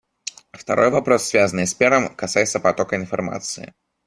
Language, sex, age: Russian, male, 19-29